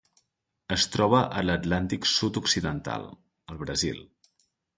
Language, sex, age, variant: Catalan, male, 19-29, Central